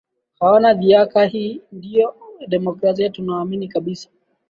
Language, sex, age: Swahili, male, 19-29